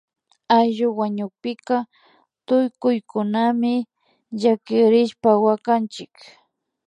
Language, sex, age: Imbabura Highland Quichua, female, 30-39